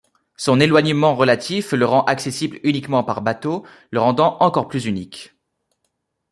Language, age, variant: French, 19-29, Français de métropole